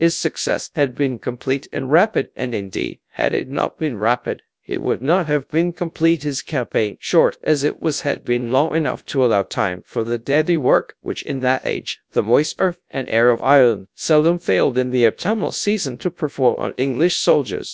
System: TTS, GradTTS